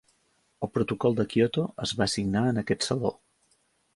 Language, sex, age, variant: Catalan, male, 50-59, Central